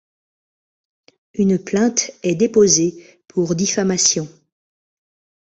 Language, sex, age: French, female, 50-59